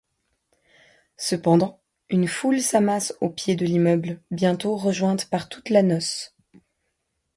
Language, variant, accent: French, Français d'Europe, Français de Suisse